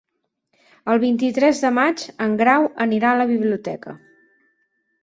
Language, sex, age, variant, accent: Catalan, female, 30-39, Central, Neutre